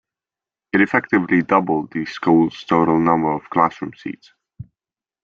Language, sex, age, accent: English, male, 19-29, England English